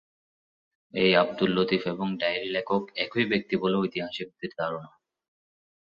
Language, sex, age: Bengali, male, 19-29